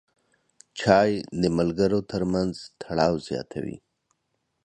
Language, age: Pashto, 30-39